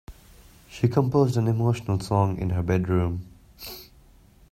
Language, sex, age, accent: English, male, 19-29, India and South Asia (India, Pakistan, Sri Lanka)